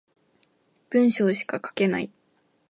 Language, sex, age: Japanese, female, 19-29